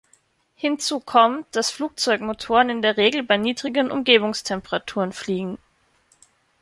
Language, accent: German, Österreichisches Deutsch